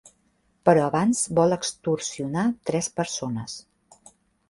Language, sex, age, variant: Catalan, female, 40-49, Central